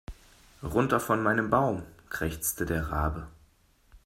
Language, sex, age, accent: German, male, 40-49, Deutschland Deutsch